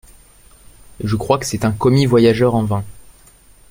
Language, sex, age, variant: French, male, 19-29, Français de métropole